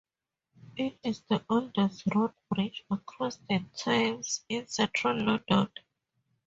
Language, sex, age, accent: English, female, 19-29, Southern African (South Africa, Zimbabwe, Namibia)